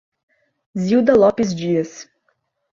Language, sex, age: Portuguese, female, 19-29